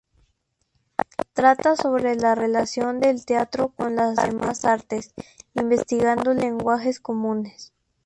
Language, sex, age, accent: Spanish, male, 19-29, México